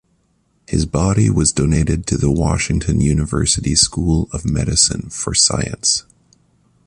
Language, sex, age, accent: English, male, 30-39, Canadian English